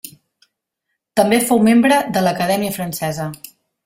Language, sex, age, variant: Catalan, female, 40-49, Central